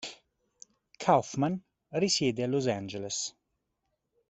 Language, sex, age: Italian, male, 40-49